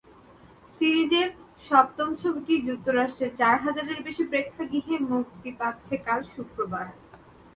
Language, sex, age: Bengali, female, 19-29